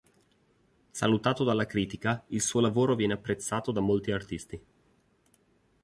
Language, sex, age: Italian, male, 30-39